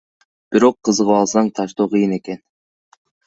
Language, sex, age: Kyrgyz, male, under 19